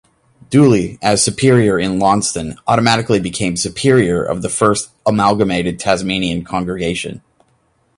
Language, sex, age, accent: English, male, 30-39, United States English